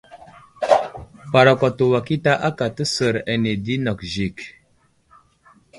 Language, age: Wuzlam, 19-29